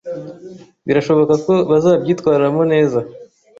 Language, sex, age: Kinyarwanda, male, 19-29